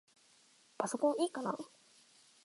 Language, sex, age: Japanese, female, 19-29